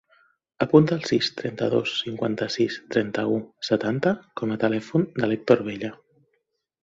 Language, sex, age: Catalan, female, 30-39